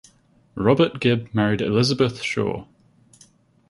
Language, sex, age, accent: English, male, under 19, England English